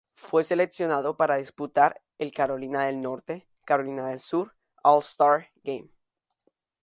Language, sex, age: Spanish, male, under 19